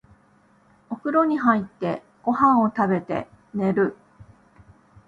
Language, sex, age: Japanese, female, 40-49